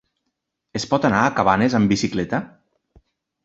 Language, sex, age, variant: Catalan, male, 40-49, Nord-Occidental